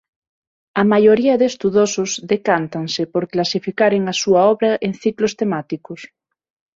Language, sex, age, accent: Galician, female, 30-39, Normativo (estándar); Neofalante